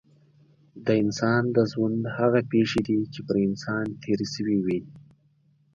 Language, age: Pashto, 19-29